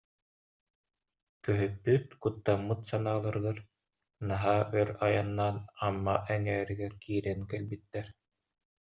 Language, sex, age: Yakut, male, 30-39